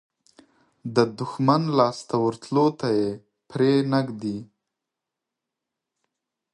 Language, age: Pashto, 30-39